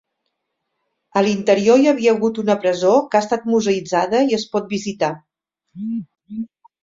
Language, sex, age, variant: Catalan, female, 50-59, Septentrional